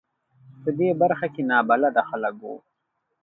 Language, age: Pashto, 30-39